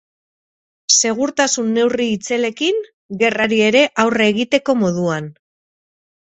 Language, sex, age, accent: Basque, female, 40-49, Mendebalekoa (Araba, Bizkaia, Gipuzkoako mendebaleko herri batzuk)